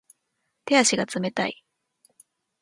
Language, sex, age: Japanese, female, 19-29